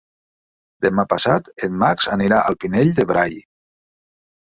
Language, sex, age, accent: Catalan, male, 50-59, valencià